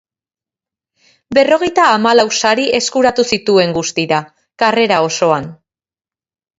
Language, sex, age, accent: Basque, female, 19-29, Mendebalekoa (Araba, Bizkaia, Gipuzkoako mendebaleko herri batzuk)